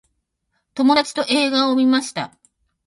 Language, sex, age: Japanese, female, 40-49